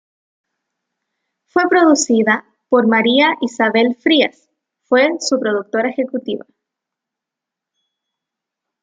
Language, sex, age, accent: Spanish, female, under 19, Chileno: Chile, Cuyo